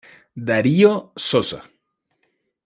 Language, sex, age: Spanish, male, 19-29